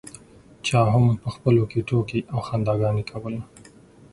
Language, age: Pashto, 30-39